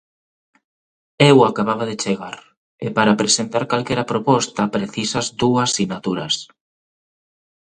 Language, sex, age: Galician, male, 30-39